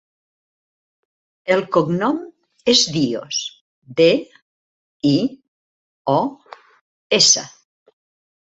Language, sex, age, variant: Catalan, female, 60-69, Central